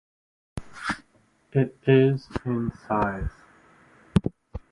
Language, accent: English, Canadian English